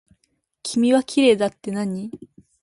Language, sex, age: Japanese, female, 19-29